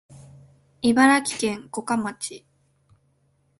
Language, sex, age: Japanese, female, 19-29